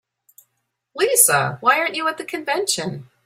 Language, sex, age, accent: English, male, 50-59, United States English